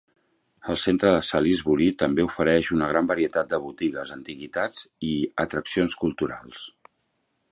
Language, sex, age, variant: Catalan, male, 40-49, Central